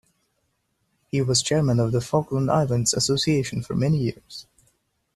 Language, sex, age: English, male, under 19